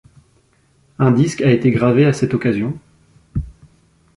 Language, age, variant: French, 30-39, Français de métropole